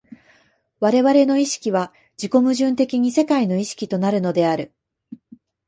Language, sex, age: Japanese, female, 30-39